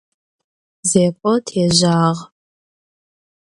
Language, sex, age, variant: Adyghe, female, 19-29, Адыгабзэ (Кирил, пстэумэ зэдыряе)